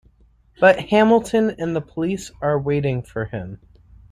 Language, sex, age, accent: English, male, 19-29, United States English